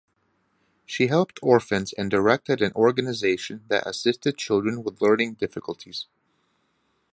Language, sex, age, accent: English, male, 19-29, United States English